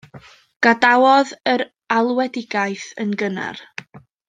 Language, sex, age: Welsh, female, 19-29